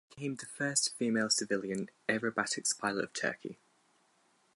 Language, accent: English, England English